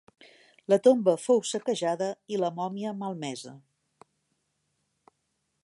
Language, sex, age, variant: Catalan, female, 60-69, Central